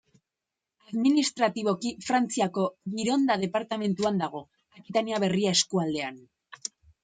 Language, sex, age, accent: Basque, female, 19-29, Erdialdekoa edo Nafarra (Gipuzkoa, Nafarroa)